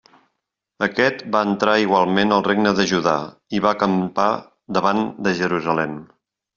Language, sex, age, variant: Catalan, male, 50-59, Central